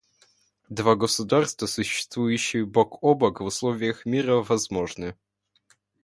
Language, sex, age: Russian, male, under 19